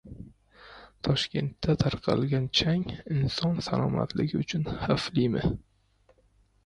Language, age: Uzbek, 19-29